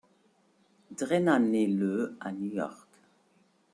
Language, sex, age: French, female, 50-59